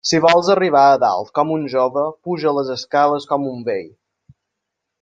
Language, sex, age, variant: Catalan, male, 19-29, Balear